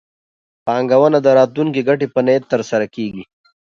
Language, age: Pashto, 30-39